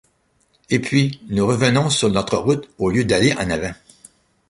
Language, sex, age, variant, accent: French, male, 60-69, Français d'Amérique du Nord, Français du Canada